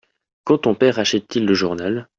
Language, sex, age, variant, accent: French, male, 19-29, Français d'Europe, Français de Suisse